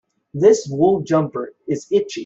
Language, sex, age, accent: English, male, 19-29, United States English